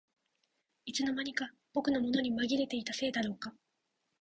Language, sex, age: Japanese, female, 19-29